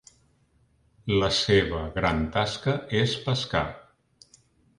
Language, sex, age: Catalan, male, 50-59